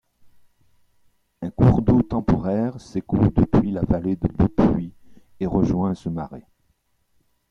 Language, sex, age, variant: French, male, 60-69, Français de métropole